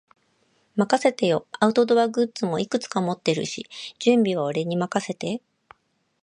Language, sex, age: Japanese, female, 50-59